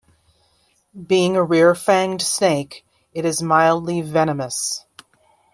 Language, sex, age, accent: English, female, 40-49, United States English